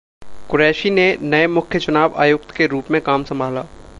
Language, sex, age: Hindi, male, 19-29